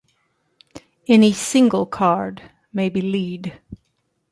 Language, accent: English, United States English